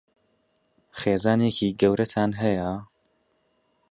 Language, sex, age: Central Kurdish, male, 19-29